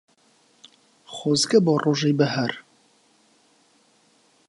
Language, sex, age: Central Kurdish, male, 19-29